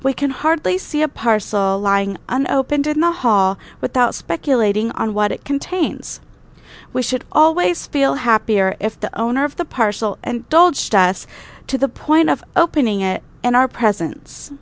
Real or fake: real